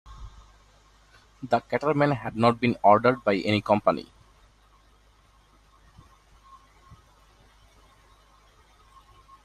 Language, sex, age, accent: English, male, 19-29, India and South Asia (India, Pakistan, Sri Lanka)